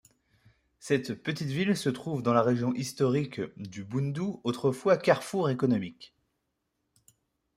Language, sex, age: French, male, 30-39